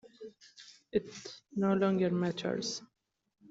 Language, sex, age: English, female, 19-29